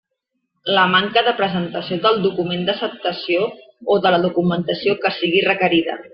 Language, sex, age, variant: Catalan, female, 40-49, Central